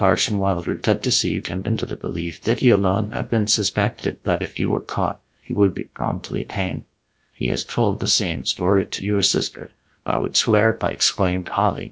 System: TTS, GlowTTS